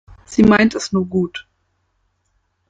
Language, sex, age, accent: German, female, 19-29, Deutschland Deutsch